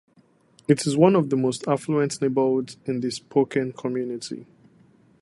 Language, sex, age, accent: English, male, 19-29, Nigerian English